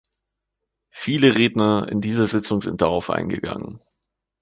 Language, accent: German, Deutschland Deutsch